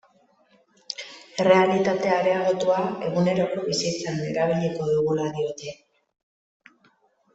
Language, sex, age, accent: Basque, female, 19-29, Mendebalekoa (Araba, Bizkaia, Gipuzkoako mendebaleko herri batzuk)